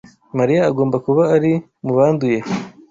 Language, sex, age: Kinyarwanda, male, 19-29